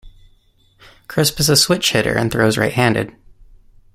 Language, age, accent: English, 19-29, United States English